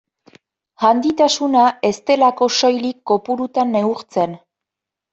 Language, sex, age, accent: Basque, female, 19-29, Nafar-lapurtarra edo Zuberotarra (Lapurdi, Nafarroa Beherea, Zuberoa)